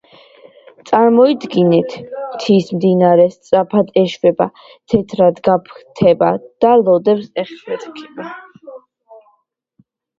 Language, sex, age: Georgian, female, under 19